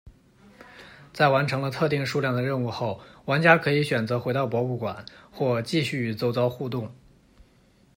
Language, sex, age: Chinese, male, 19-29